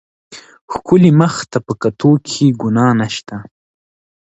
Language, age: Pashto, 19-29